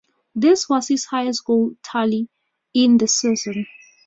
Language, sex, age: English, female, 30-39